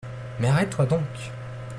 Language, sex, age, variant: French, male, 19-29, Français de métropole